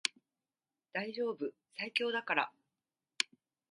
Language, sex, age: Japanese, female, 30-39